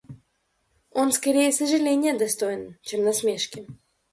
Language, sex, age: Russian, female, under 19